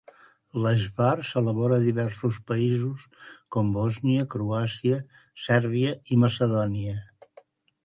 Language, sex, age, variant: Catalan, male, 70-79, Central